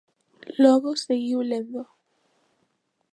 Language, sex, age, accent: Galician, female, 19-29, Atlántico (seseo e gheada)